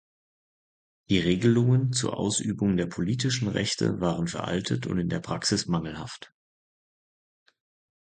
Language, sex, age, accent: German, male, 30-39, Deutschland Deutsch